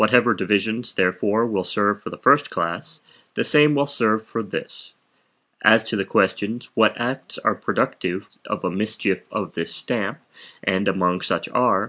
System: none